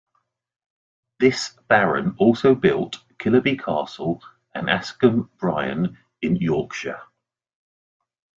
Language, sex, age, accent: English, male, 50-59, England English